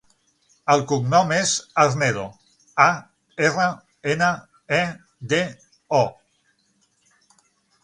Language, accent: Catalan, central; septentrional